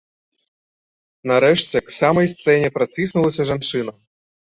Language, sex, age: Belarusian, male, 30-39